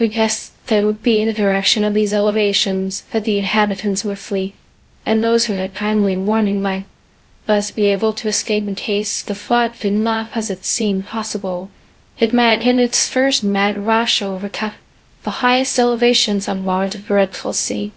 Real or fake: fake